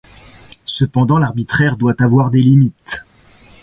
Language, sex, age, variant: French, male, 19-29, Français de métropole